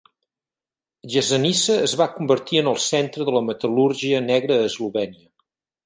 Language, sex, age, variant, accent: Catalan, male, 50-59, Central, Girona